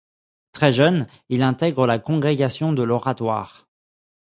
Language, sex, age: French, male, 30-39